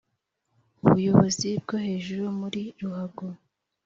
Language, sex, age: Kinyarwanda, female, 19-29